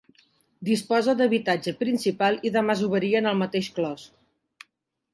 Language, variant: Catalan, Nord-Occidental